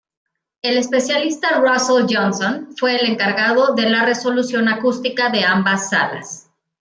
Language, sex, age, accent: Spanish, female, 40-49, México